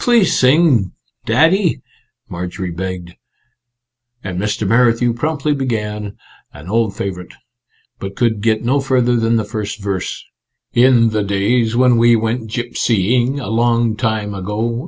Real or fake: real